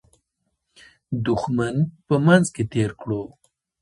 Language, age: Pashto, 30-39